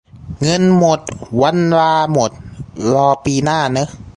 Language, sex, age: Thai, male, 19-29